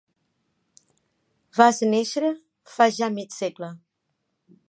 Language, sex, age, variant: Catalan, female, 50-59, Balear